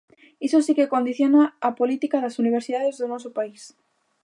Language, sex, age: Galician, female, 19-29